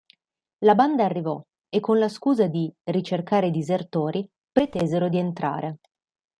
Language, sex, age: Italian, female, 19-29